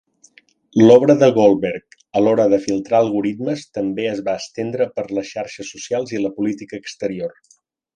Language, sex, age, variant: Catalan, male, 40-49, Central